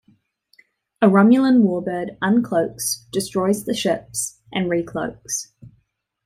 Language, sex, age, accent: English, female, 19-29, New Zealand English